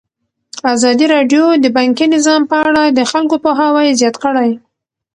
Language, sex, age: Pashto, female, 30-39